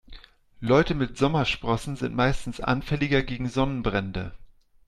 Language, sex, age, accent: German, male, 40-49, Deutschland Deutsch